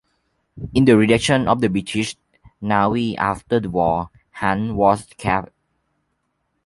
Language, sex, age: English, male, under 19